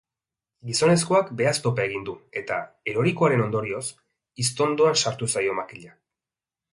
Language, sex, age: Basque, male, 19-29